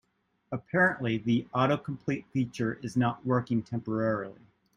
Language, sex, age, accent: English, male, 40-49, United States English